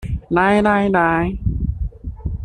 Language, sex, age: Chinese, male, under 19